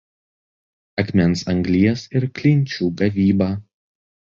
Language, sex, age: Lithuanian, male, 19-29